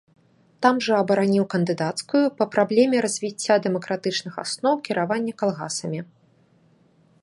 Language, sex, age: Belarusian, female, 19-29